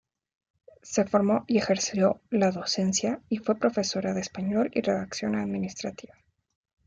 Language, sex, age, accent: Spanish, female, 30-39, México